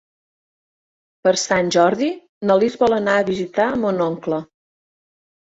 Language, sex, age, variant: Catalan, female, 30-39, Central